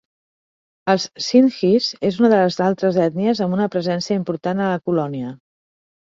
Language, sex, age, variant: Catalan, female, 40-49, Central